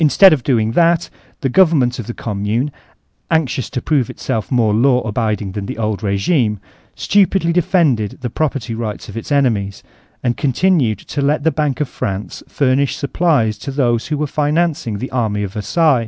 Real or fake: real